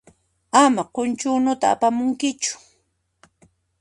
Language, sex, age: Puno Quechua, female, 40-49